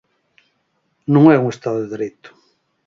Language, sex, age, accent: Galician, male, 50-59, Atlántico (seseo e gheada)